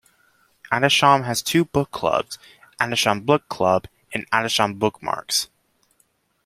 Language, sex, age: English, male, under 19